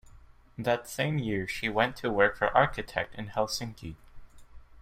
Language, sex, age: English, male, under 19